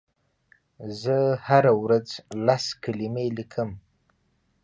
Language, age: Pashto, 19-29